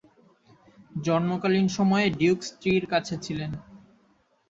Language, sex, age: Bengali, male, 19-29